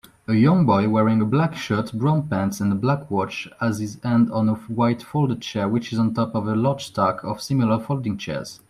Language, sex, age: English, male, 19-29